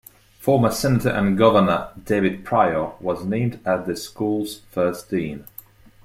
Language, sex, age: English, male, 30-39